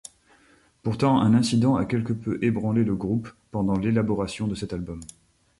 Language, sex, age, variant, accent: French, male, 30-39, Français des départements et régions d'outre-mer, Français de La Réunion